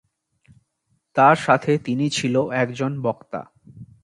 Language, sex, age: Bengali, male, 19-29